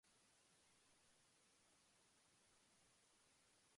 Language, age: English, under 19